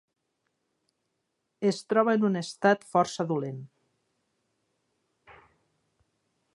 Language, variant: Catalan, Nord-Occidental